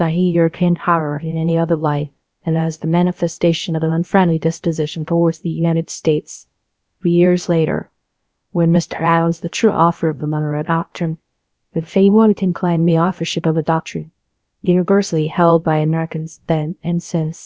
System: TTS, VITS